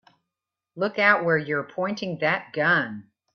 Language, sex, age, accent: English, female, 50-59, United States English